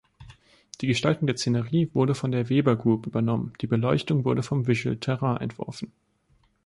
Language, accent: German, Deutschland Deutsch